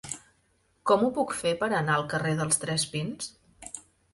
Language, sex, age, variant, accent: Catalan, female, 30-39, Central, nord-oriental; Empordanès